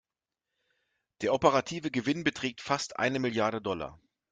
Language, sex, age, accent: German, male, 40-49, Deutschland Deutsch